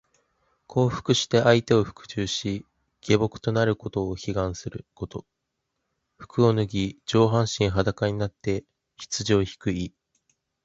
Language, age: Japanese, 19-29